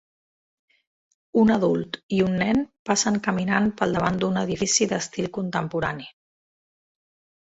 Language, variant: Catalan, Central